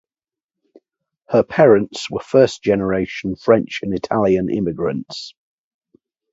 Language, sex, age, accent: English, male, 50-59, England English